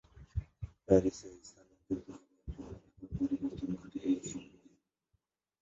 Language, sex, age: Bengali, male, 19-29